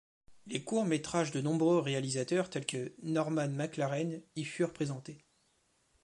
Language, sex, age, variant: French, male, 19-29, Français de métropole